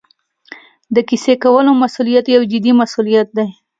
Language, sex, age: Pashto, female, 19-29